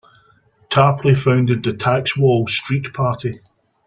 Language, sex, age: English, male, 50-59